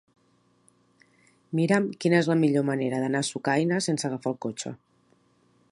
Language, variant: Catalan, Central